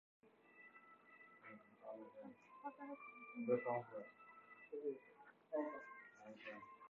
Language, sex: English, female